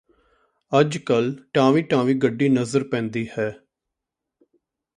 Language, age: Punjabi, 40-49